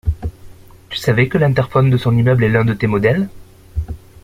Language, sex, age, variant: French, male, 19-29, Français de métropole